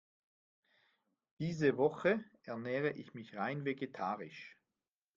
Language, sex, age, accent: German, male, 50-59, Schweizerdeutsch